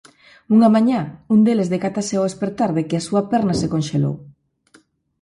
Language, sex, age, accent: Galician, female, 40-49, Normativo (estándar)